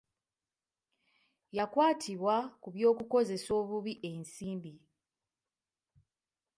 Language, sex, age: Ganda, female, 19-29